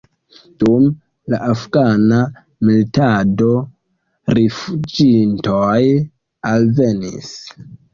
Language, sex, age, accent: Esperanto, male, 19-29, Internacia